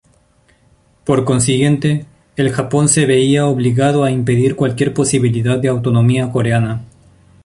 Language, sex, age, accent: Spanish, male, 19-29, Andino-Pacífico: Colombia, Perú, Ecuador, oeste de Bolivia y Venezuela andina